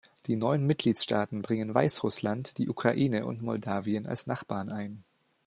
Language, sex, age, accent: German, male, 19-29, Deutschland Deutsch